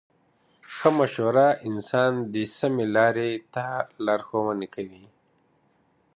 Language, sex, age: Pashto, male, 30-39